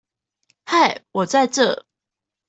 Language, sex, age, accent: Chinese, female, 19-29, 出生地：臺北市